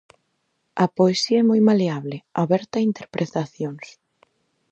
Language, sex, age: Galician, female, 19-29